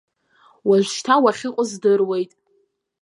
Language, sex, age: Abkhazian, female, 19-29